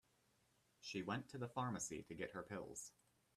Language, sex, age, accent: English, male, 19-29, United States English